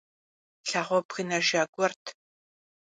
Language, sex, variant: Kabardian, female, Адыгэбзэ (Къэбэрдей, Кирил, псоми зэдай)